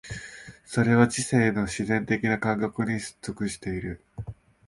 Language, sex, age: Japanese, male, 19-29